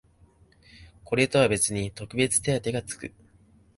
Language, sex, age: Japanese, male, 19-29